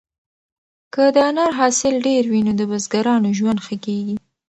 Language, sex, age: Pashto, female, under 19